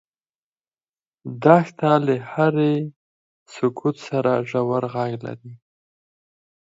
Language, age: Pashto, 30-39